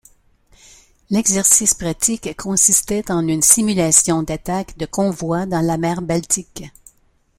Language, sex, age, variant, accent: French, female, 70-79, Français d'Amérique du Nord, Français du Canada